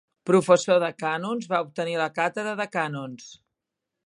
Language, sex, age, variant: Catalan, female, 50-59, Central